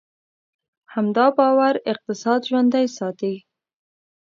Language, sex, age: Pashto, female, under 19